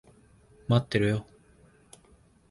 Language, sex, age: Japanese, male, 19-29